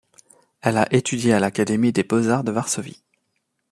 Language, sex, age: French, male, 30-39